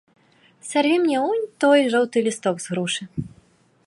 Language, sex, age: Belarusian, female, 19-29